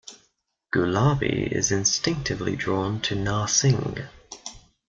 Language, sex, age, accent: English, male, under 19, England English